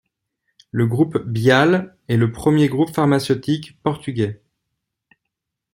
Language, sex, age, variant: French, male, 40-49, Français de métropole